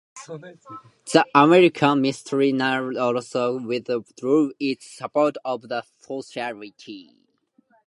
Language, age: English, 19-29